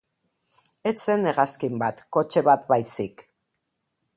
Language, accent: Basque, Mendebalekoa (Araba, Bizkaia, Gipuzkoako mendebaleko herri batzuk)